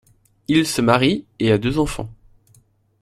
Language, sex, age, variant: French, male, 19-29, Français de métropole